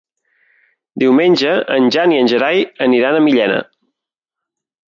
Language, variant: Catalan, Central